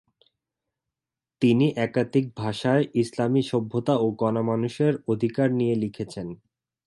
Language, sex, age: Bengali, male, 19-29